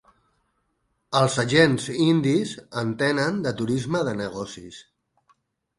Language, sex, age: Catalan, male, 50-59